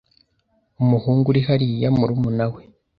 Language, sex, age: Kinyarwanda, male, under 19